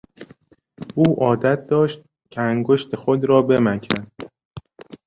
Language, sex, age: Persian, male, 19-29